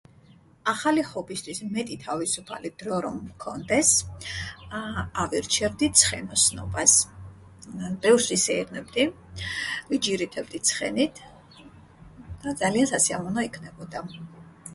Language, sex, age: Georgian, female, 40-49